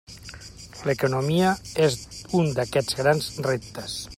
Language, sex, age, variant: Catalan, male, 50-59, Central